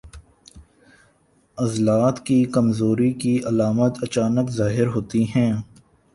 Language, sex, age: Urdu, male, 19-29